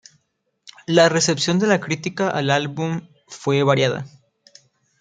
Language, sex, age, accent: Spanish, male, under 19, México